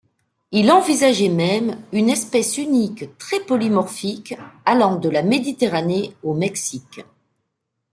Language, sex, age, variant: French, female, 40-49, Français de métropole